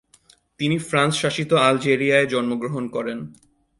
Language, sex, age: Bengali, male, 19-29